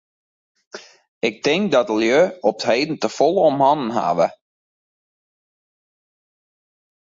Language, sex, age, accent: Western Frisian, male, 19-29, Wâldfrysk